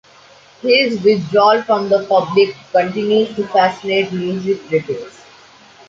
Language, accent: English, India and South Asia (India, Pakistan, Sri Lanka)